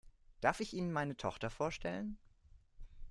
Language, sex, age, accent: German, male, 19-29, Deutschland Deutsch